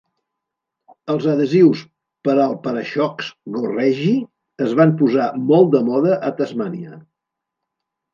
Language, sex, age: Catalan, male, 80-89